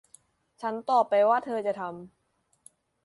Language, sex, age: Thai, male, under 19